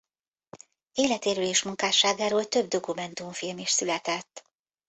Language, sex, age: Hungarian, female, 50-59